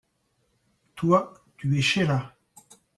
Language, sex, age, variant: French, male, 40-49, Français de métropole